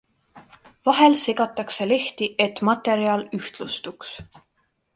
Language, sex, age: Estonian, female, 19-29